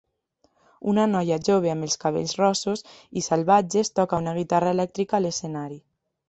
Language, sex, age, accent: Catalan, female, 19-29, valencià